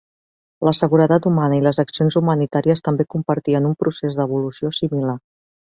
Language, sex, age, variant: Catalan, female, 40-49, Central